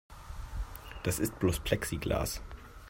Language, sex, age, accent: German, male, 19-29, Deutschland Deutsch